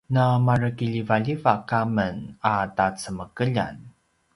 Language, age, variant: Paiwan, 30-39, pinayuanan a kinaikacedasan (東排灣語)